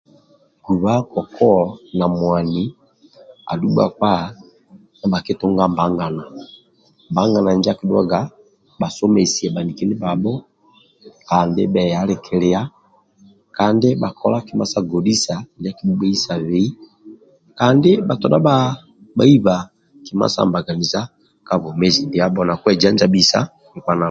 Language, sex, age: Amba (Uganda), male, 50-59